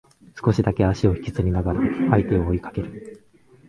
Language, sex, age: Japanese, male, 19-29